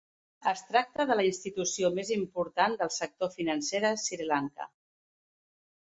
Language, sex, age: Catalan, female, 40-49